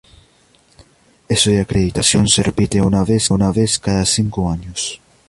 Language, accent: Spanish, Andino-Pacífico: Colombia, Perú, Ecuador, oeste de Bolivia y Venezuela andina